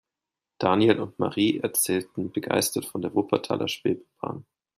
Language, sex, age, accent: German, male, 30-39, Deutschland Deutsch